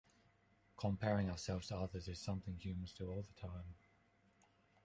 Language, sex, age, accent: English, male, 19-29, Australian English